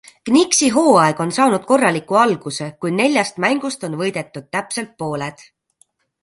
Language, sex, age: Estonian, female, 30-39